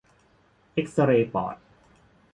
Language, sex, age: Thai, male, 40-49